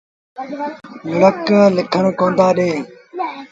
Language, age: Sindhi Bhil, under 19